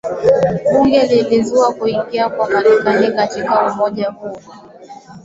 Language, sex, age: Swahili, female, 19-29